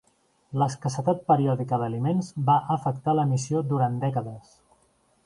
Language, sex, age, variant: Catalan, male, 40-49, Central